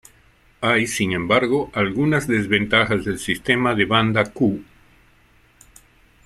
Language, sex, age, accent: Spanish, male, 60-69, Andino-Pacífico: Colombia, Perú, Ecuador, oeste de Bolivia y Venezuela andina